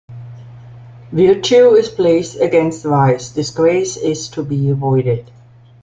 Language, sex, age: English, female, 50-59